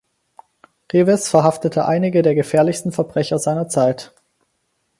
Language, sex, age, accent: German, male, under 19, Deutschland Deutsch